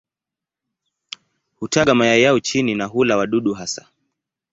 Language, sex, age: Swahili, male, 19-29